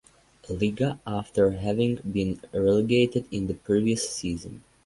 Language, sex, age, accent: English, male, 19-29, United States English